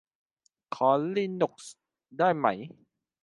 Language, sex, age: Thai, male, 19-29